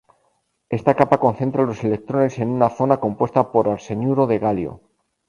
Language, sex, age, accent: Spanish, male, 30-39, España: Norte peninsular (Asturias, Castilla y León, Cantabria, País Vasco, Navarra, Aragón, La Rioja, Guadalajara, Cuenca)